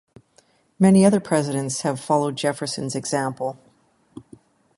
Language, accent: English, Canadian English